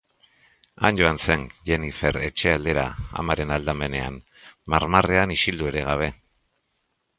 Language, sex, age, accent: Basque, male, 40-49, Mendebalekoa (Araba, Bizkaia, Gipuzkoako mendebaleko herri batzuk)